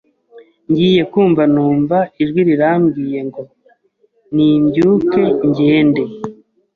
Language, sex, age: Kinyarwanda, male, 30-39